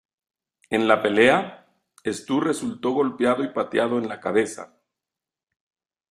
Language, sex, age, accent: Spanish, male, 50-59, México